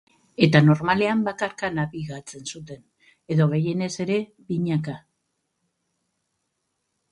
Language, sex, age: Basque, female, 50-59